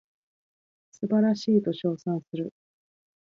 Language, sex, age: Japanese, female, 30-39